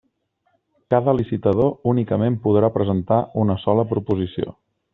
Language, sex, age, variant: Catalan, male, 30-39, Central